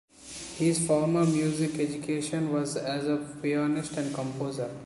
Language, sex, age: English, male, 19-29